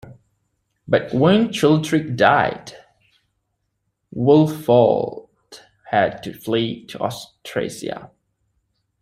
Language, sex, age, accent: English, male, 19-29, United States English